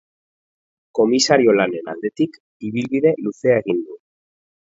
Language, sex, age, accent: Basque, male, 40-49, Erdialdekoa edo Nafarra (Gipuzkoa, Nafarroa)